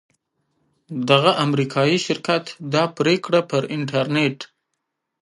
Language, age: Pashto, 19-29